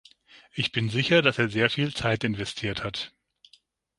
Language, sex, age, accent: German, male, 50-59, Deutschland Deutsch; Süddeutsch